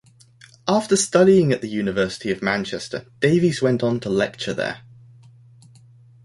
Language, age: English, 19-29